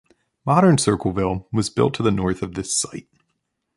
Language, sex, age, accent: English, male, 19-29, United States English